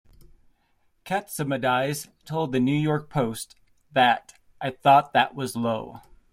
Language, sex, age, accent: English, male, 40-49, United States English